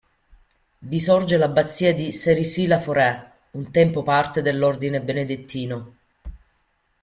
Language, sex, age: Italian, female, 40-49